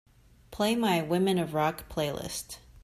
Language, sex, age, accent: English, female, 30-39, United States English